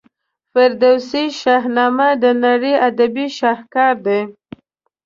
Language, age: Pashto, 19-29